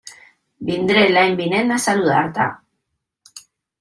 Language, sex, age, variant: Catalan, female, 30-39, Central